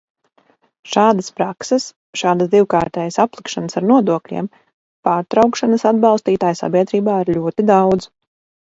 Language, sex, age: Latvian, female, 40-49